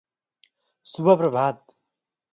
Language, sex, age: Nepali, male, 19-29